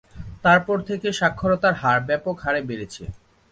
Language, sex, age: Bengali, male, 19-29